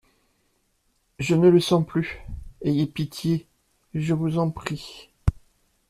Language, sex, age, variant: French, male, 50-59, Français de métropole